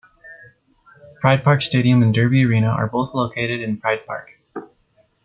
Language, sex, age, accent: English, male, 19-29, United States English